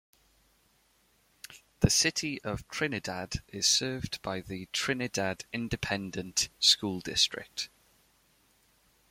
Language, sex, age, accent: English, male, 19-29, Welsh English